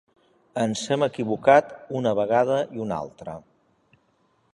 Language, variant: Catalan, Central